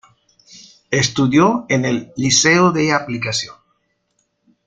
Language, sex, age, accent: Spanish, male, 50-59, México